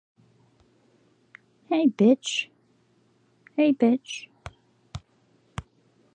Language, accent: English, United States English